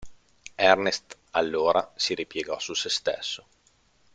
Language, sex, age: Italian, male, 30-39